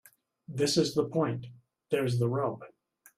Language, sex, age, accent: English, male, 70-79, United States English